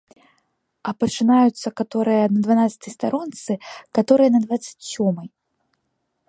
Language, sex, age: Belarusian, female, under 19